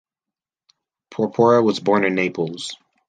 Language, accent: English, United States English